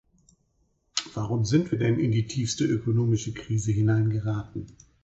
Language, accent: German, Deutschland Deutsch